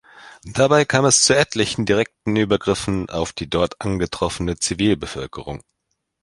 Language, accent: German, Deutschland Deutsch